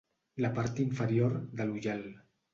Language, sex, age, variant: Catalan, male, 50-59, Central